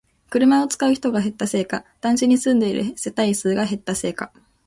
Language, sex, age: Japanese, female, under 19